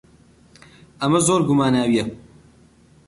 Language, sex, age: Central Kurdish, male, 19-29